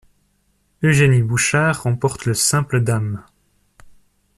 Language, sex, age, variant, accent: French, male, 40-49, Français d'Europe, Français de Suisse